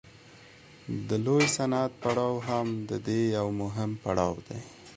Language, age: Pashto, 19-29